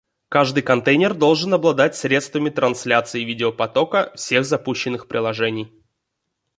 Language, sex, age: Russian, male, 19-29